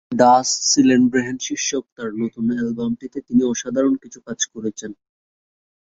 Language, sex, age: Bengali, male, 19-29